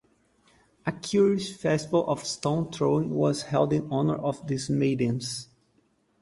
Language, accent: English, United States English